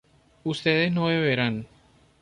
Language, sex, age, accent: Spanish, male, 30-39, Caribe: Cuba, Venezuela, Puerto Rico, República Dominicana, Panamá, Colombia caribeña, México caribeño, Costa del golfo de México